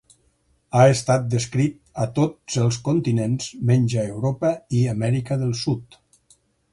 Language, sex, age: Catalan, male, 60-69